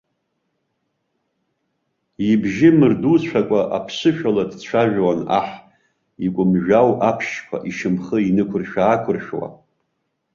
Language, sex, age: Abkhazian, male, 50-59